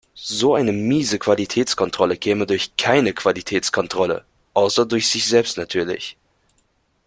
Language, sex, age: German, male, 19-29